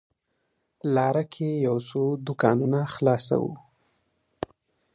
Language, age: Pashto, 19-29